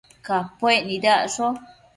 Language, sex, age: Matsés, female, 30-39